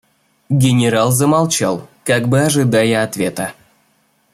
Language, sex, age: Russian, male, under 19